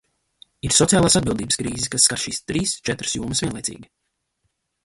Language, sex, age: Latvian, male, 19-29